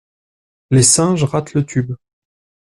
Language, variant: French, Français de métropole